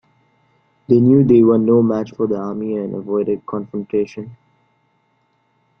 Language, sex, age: English, male, 19-29